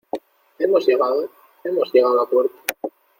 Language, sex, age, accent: Spanish, male, 19-29, España: Norte peninsular (Asturias, Castilla y León, Cantabria, País Vasco, Navarra, Aragón, La Rioja, Guadalajara, Cuenca)